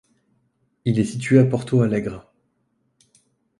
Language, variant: French, Français de métropole